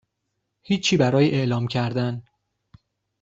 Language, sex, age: Persian, male, 19-29